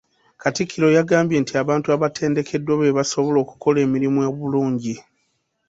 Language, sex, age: Ganda, male, 30-39